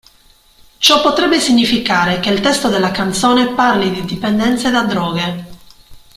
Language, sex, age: Italian, female, 40-49